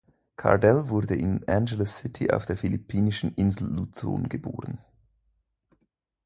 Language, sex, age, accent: German, male, 19-29, Schweizerdeutsch